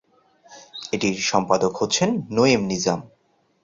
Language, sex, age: Bengali, male, 30-39